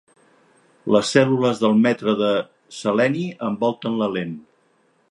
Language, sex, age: Catalan, male, 70-79